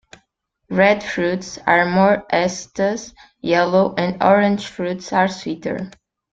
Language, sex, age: English, female, 19-29